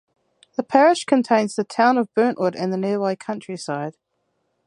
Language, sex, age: English, female, 30-39